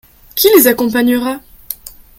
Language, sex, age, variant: French, male, under 19, Français de métropole